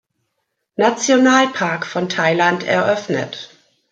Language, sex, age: German, female, 50-59